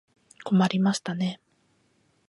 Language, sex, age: Japanese, female, 19-29